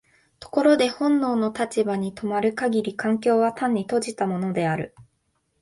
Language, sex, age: Japanese, female, 19-29